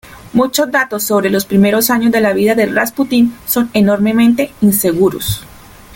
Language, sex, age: Spanish, female, 30-39